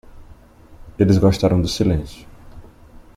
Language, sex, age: Portuguese, male, 19-29